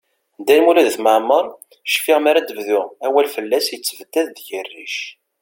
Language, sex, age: Kabyle, male, 30-39